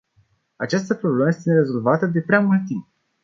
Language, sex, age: Romanian, male, 19-29